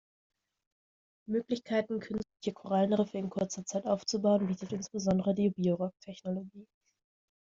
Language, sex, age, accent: German, female, 19-29, Deutschland Deutsch